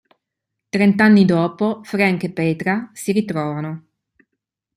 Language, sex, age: Italian, female, 30-39